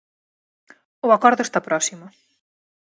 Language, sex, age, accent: Galician, female, 30-39, Normativo (estándar)